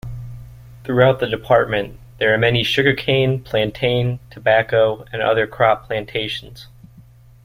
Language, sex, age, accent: English, male, 19-29, United States English